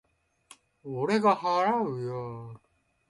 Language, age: Japanese, 40-49